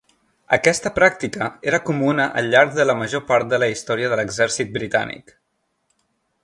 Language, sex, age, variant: Catalan, male, 19-29, Central